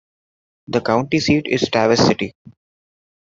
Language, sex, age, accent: English, male, 19-29, India and South Asia (India, Pakistan, Sri Lanka)